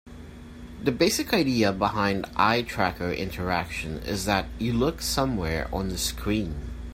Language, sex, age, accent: English, male, 40-49, Filipino